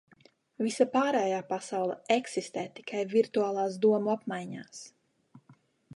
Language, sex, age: Latvian, female, 19-29